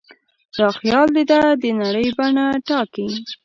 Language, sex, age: Pashto, female, under 19